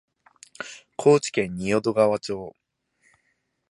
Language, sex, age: Japanese, male, 19-29